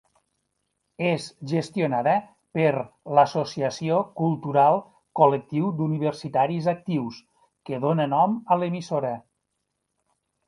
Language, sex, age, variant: Catalan, male, 50-59, Nord-Occidental